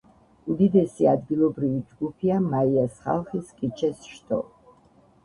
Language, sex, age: Georgian, female, 70-79